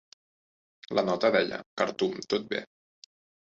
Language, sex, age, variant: Catalan, male, 30-39, Central